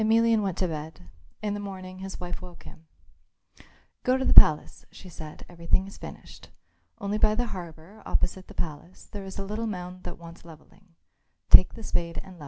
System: none